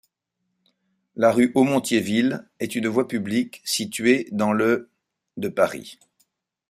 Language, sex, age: French, male, 60-69